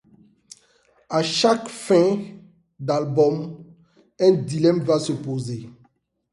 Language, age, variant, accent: French, 30-39, Français d'Afrique subsaharienne et des îles africaines, Français de Côte d’Ivoire